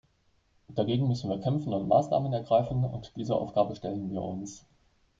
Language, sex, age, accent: German, male, 40-49, Deutschland Deutsch